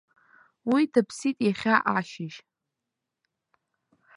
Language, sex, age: Abkhazian, female, under 19